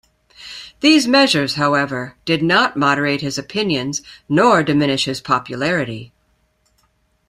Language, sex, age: English, female, 50-59